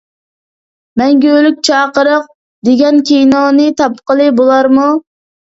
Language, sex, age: Uyghur, male, under 19